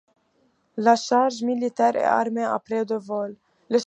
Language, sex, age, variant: French, female, 19-29, Français de métropole